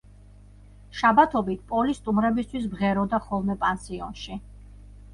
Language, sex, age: Georgian, female, 40-49